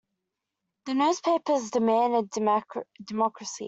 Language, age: English, under 19